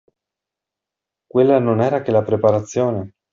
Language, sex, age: Italian, male, 40-49